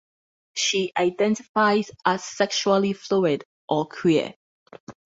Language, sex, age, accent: English, female, 30-39, United States English